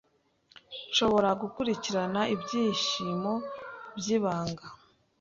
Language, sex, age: Kinyarwanda, female, 19-29